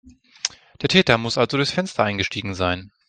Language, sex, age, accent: German, male, 30-39, Deutschland Deutsch